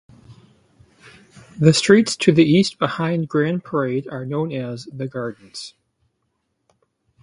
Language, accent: English, United States English